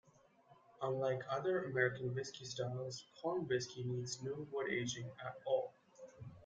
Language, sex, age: English, male, 19-29